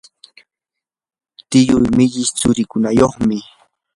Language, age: Yanahuanca Pasco Quechua, 19-29